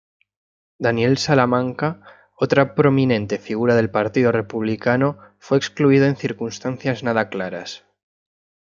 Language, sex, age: Spanish, male, 19-29